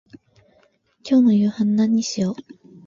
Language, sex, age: Japanese, female, 19-29